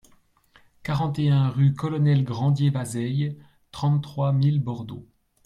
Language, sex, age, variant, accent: French, male, 30-39, Français d'Europe, Français de Suisse